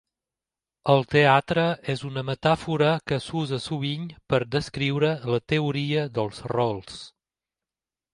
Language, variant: Catalan, Septentrional